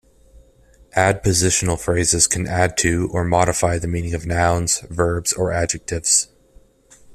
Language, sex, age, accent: English, male, 30-39, Canadian English